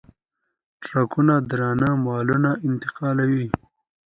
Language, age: Pashto, 19-29